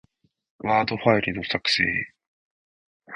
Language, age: Japanese, 19-29